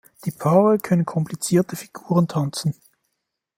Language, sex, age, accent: German, male, 19-29, Schweizerdeutsch